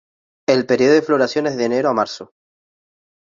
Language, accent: Spanish, España: Islas Canarias